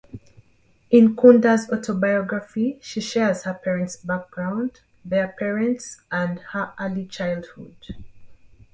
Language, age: English, 19-29